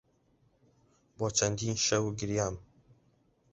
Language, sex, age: Central Kurdish, male, under 19